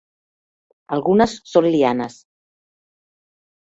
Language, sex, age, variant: Catalan, female, 40-49, Central